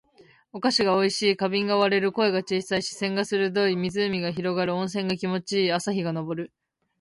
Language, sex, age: Japanese, female, 19-29